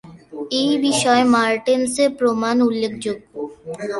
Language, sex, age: Bengali, female, under 19